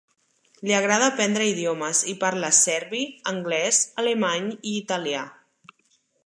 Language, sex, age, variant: Catalan, female, 30-39, Central